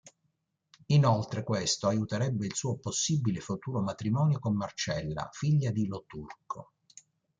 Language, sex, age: Italian, male, 60-69